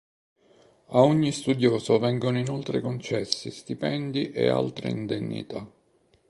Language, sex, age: Italian, male, 50-59